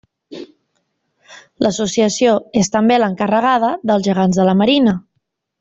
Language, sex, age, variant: Catalan, female, 40-49, Nord-Occidental